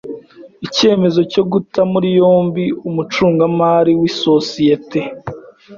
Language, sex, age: Kinyarwanda, female, 19-29